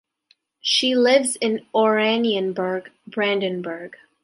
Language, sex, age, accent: English, female, 19-29, Canadian English